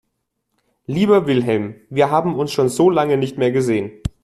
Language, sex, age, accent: German, male, 19-29, Deutschland Deutsch